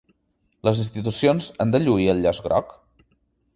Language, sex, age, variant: Catalan, male, 30-39, Central